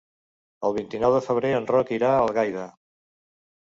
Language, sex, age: Catalan, male, 60-69